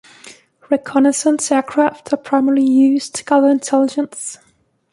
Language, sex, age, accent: English, female, 19-29, England English